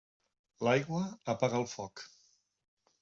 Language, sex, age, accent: Catalan, male, 50-59, valencià